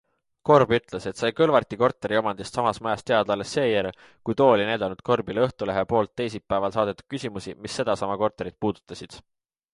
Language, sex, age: Estonian, male, 19-29